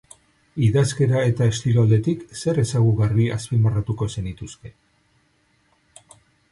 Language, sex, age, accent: Basque, male, 50-59, Mendebalekoa (Araba, Bizkaia, Gipuzkoako mendebaleko herri batzuk)